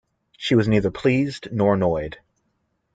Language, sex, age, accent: English, male, 19-29, United States English